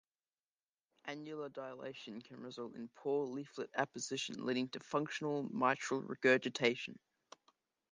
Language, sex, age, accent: English, male, under 19, Australian English